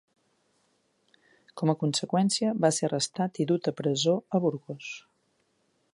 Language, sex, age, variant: Catalan, female, 40-49, Central